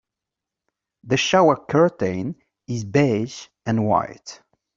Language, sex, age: English, male, 30-39